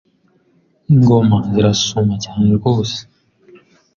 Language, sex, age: Kinyarwanda, male, 19-29